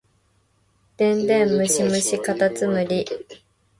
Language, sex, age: Japanese, female, under 19